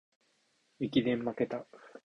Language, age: Japanese, 19-29